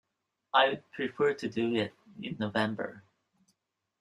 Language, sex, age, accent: English, male, 30-39, United States English